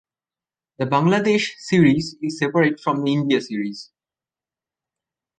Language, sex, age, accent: English, male, 19-29, India and South Asia (India, Pakistan, Sri Lanka)